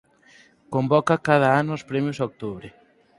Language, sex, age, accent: Galician, male, 19-29, Oriental (común en zona oriental)